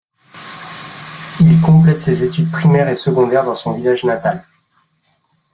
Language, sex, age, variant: French, male, 30-39, Français de métropole